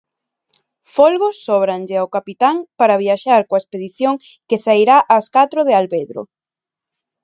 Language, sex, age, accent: Galician, female, 19-29, Neofalante